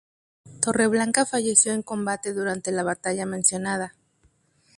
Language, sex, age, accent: Spanish, female, 30-39, México